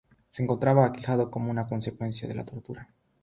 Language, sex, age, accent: Spanish, male, under 19, Andino-Pacífico: Colombia, Perú, Ecuador, oeste de Bolivia y Venezuela andina; Rioplatense: Argentina, Uruguay, este de Bolivia, Paraguay